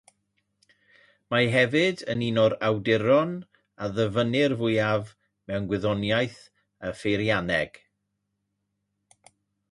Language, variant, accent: Welsh, South-Western Welsh, Y Deyrnas Unedig Cymraeg